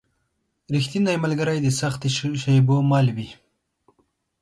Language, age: Pashto, 19-29